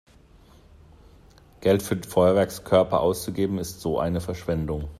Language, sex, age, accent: German, male, 40-49, Deutschland Deutsch